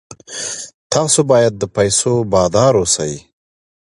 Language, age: Pashto, 30-39